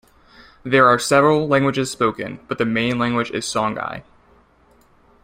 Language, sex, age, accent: English, male, 19-29, United States English